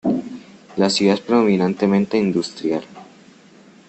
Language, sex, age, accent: Spanish, male, under 19, Andino-Pacífico: Colombia, Perú, Ecuador, oeste de Bolivia y Venezuela andina